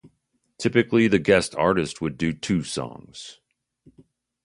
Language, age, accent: English, 50-59, United States English